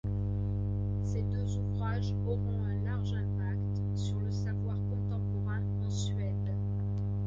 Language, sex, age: French, female, 60-69